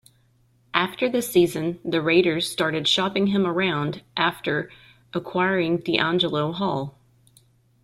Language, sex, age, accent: English, female, 30-39, United States English